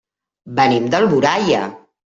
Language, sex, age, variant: Catalan, female, 50-59, Central